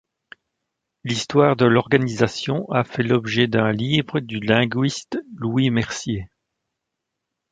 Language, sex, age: French, male, 40-49